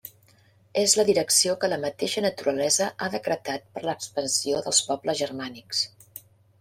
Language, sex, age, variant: Catalan, female, 50-59, Central